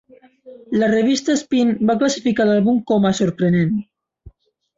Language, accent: Catalan, aprenent (recent, des del castellà)